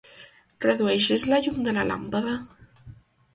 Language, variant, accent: Catalan, Valencià septentrional, septentrional